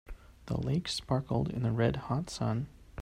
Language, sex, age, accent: English, male, 30-39, United States English